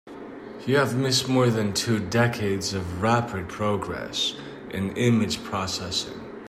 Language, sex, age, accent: English, male, 40-49, United States English